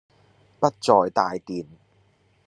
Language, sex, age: Cantonese, male, under 19